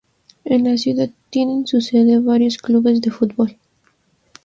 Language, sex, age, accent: Spanish, female, under 19, México